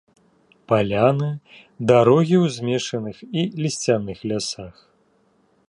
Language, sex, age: Belarusian, male, 40-49